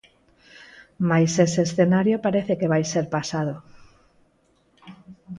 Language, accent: Galician, Normativo (estándar)